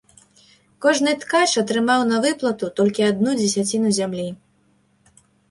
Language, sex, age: Belarusian, female, 19-29